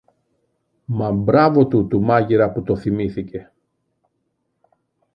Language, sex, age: Greek, male, 40-49